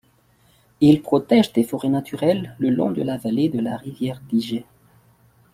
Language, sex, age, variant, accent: French, male, 30-39, Français d'Afrique subsaharienne et des îles africaines, Français de Madagascar